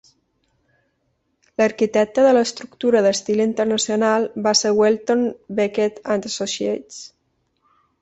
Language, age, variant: Catalan, 30-39, Balear